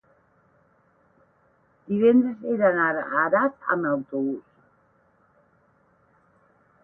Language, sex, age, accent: Catalan, female, 50-59, central; nord-occidental